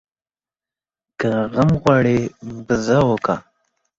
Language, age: Pashto, 19-29